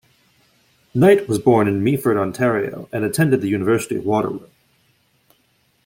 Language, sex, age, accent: English, male, 19-29, United States English